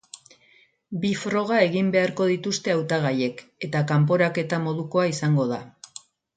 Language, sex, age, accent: Basque, female, 50-59, Erdialdekoa edo Nafarra (Gipuzkoa, Nafarroa)